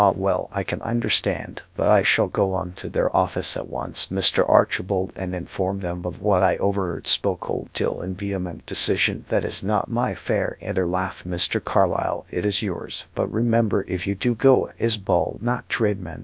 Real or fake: fake